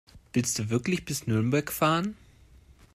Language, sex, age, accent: German, male, 19-29, Deutschland Deutsch